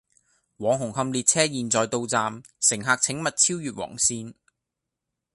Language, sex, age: Cantonese, male, 19-29